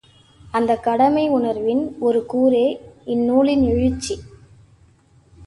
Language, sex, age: Tamil, female, 19-29